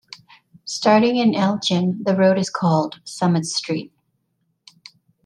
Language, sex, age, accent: English, female, 30-39, United States English